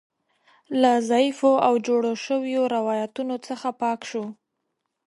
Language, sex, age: Pashto, female, 19-29